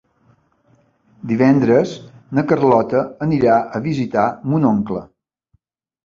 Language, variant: Catalan, Balear